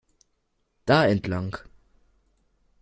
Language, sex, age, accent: German, male, under 19, Deutschland Deutsch